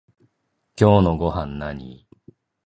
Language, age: Japanese, 30-39